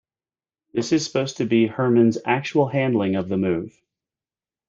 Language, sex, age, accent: English, male, 40-49, United States English